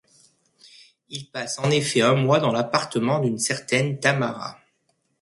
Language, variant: French, Français de métropole